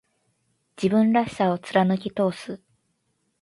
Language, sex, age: Japanese, female, 19-29